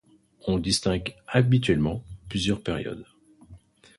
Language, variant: French, Français de métropole